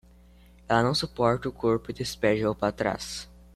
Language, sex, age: Portuguese, male, under 19